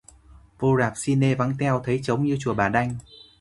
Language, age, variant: Vietnamese, 19-29, Hà Nội